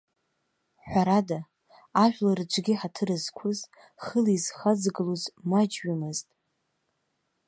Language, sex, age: Abkhazian, female, under 19